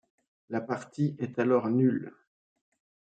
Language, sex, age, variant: French, male, 30-39, Français de métropole